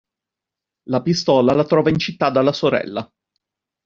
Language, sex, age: Italian, male, 50-59